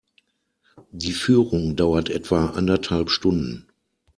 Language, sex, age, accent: German, male, 40-49, Deutschland Deutsch